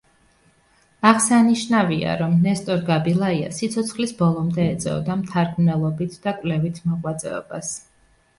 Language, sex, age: Georgian, female, 30-39